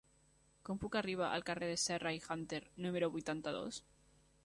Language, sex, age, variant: Catalan, female, 19-29, Nord-Occidental